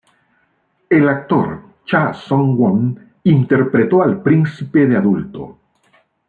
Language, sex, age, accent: Spanish, male, 50-59, América central